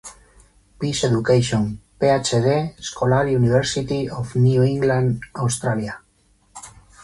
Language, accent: Spanish, España: Centro-Sur peninsular (Madrid, Toledo, Castilla-La Mancha)